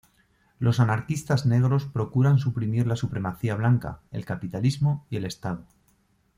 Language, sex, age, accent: Spanish, male, 40-49, España: Norte peninsular (Asturias, Castilla y León, Cantabria, País Vasco, Navarra, Aragón, La Rioja, Guadalajara, Cuenca)